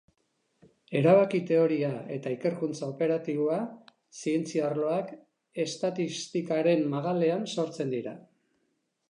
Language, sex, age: Basque, male, 60-69